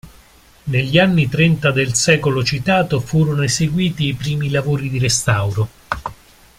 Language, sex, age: Italian, male, 50-59